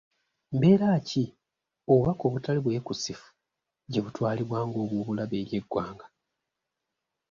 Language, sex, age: Ganda, male, 30-39